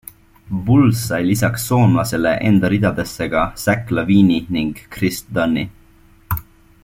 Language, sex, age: Estonian, male, 19-29